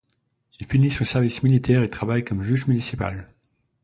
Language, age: French, 30-39